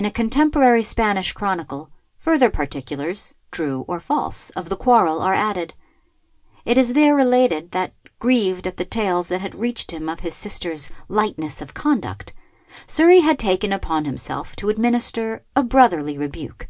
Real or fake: real